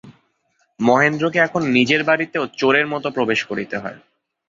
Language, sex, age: Bengali, male, 19-29